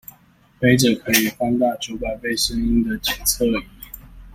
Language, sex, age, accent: Chinese, male, 19-29, 出生地：臺北市